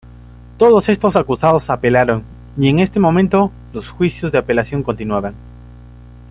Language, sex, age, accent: Spanish, male, 19-29, Andino-Pacífico: Colombia, Perú, Ecuador, oeste de Bolivia y Venezuela andina